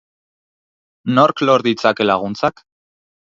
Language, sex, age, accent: Basque, male, 19-29, Erdialdekoa edo Nafarra (Gipuzkoa, Nafarroa)